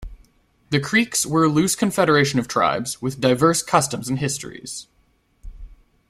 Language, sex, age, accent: English, male, 19-29, United States English